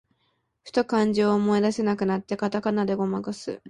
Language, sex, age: Japanese, female, 19-29